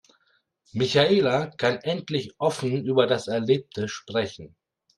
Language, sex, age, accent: German, male, 40-49, Deutschland Deutsch